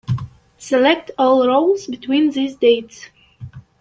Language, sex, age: English, male, 19-29